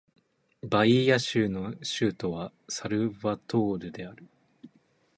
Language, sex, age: Japanese, male, 19-29